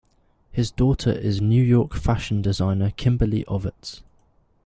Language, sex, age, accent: English, male, 19-29, England English